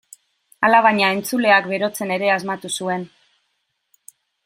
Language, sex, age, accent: Basque, female, 40-49, Mendebalekoa (Araba, Bizkaia, Gipuzkoako mendebaleko herri batzuk)